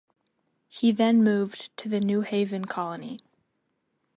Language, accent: English, United States English